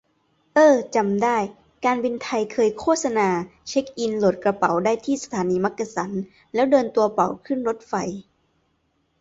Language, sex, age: Thai, female, 19-29